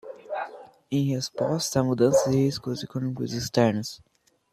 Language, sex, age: Portuguese, male, under 19